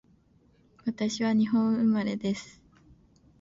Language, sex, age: Japanese, female, 19-29